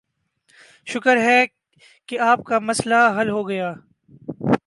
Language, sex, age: Urdu, male, 19-29